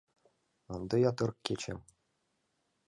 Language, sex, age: Mari, male, 19-29